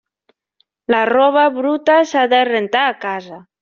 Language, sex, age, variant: Catalan, female, 50-59, Central